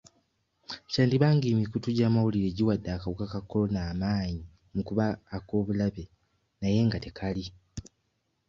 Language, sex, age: Ganda, male, 19-29